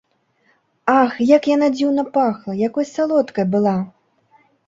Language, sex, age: Belarusian, female, 30-39